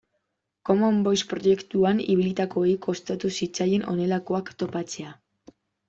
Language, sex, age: Basque, female, 19-29